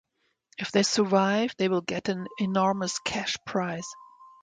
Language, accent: English, United States English